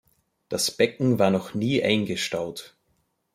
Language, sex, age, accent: German, male, 30-39, Österreichisches Deutsch